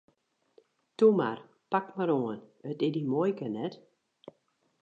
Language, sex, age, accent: Western Frisian, female, 60-69, Wâldfrysk